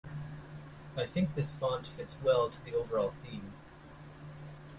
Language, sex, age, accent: English, male, 30-39, Canadian English